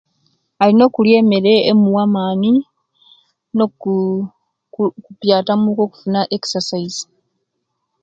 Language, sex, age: Kenyi, female, 19-29